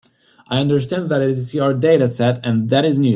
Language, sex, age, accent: English, male, 19-29, United States English